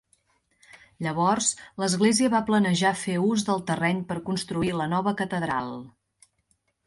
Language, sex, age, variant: Catalan, female, 30-39, Central